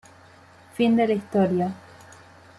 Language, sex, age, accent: Spanish, female, 30-39, Rioplatense: Argentina, Uruguay, este de Bolivia, Paraguay